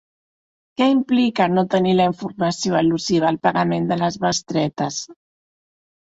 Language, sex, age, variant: Catalan, male, under 19, Central